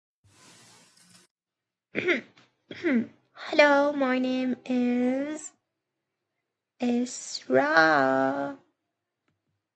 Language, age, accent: English, 19-29, United States English